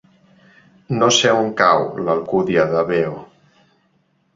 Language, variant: Catalan, Central